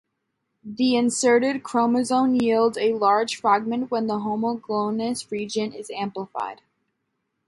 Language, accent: English, United States English